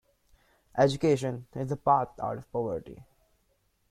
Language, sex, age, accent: English, male, 19-29, India and South Asia (India, Pakistan, Sri Lanka)